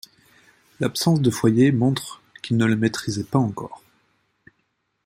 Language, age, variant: French, 30-39, Français de métropole